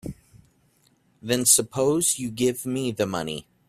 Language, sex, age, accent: English, male, 30-39, United States English